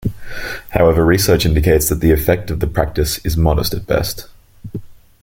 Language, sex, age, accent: English, male, 19-29, Australian English